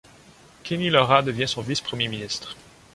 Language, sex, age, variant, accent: French, male, 19-29, Français d'Amérique du Nord, Français du Canada